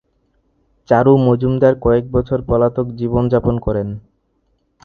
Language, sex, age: Bengali, male, under 19